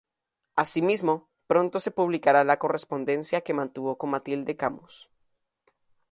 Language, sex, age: Spanish, male, under 19